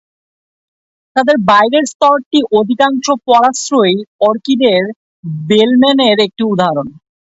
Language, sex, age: Bengali, male, 19-29